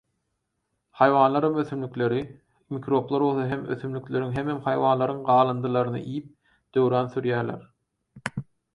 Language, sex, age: Turkmen, male, 30-39